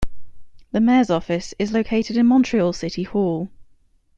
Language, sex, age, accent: English, female, 19-29, England English